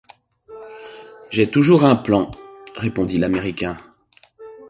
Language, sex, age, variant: French, male, 40-49, Français de métropole